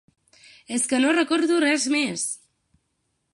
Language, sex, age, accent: Catalan, female, 19-29, central; septentrional